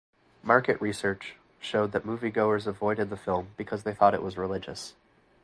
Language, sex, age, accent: English, male, 19-29, United States English